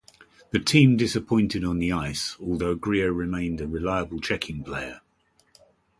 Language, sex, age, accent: English, male, 60-69, England English